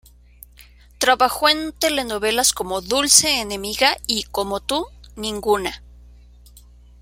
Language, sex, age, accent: Spanish, female, 30-39, México